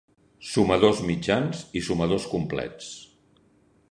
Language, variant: Catalan, Central